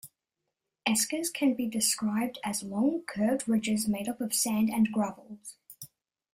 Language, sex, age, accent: English, male, under 19, Australian English